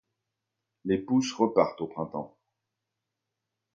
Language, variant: French, Français de métropole